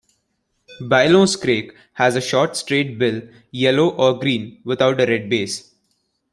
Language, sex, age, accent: English, male, under 19, India and South Asia (India, Pakistan, Sri Lanka)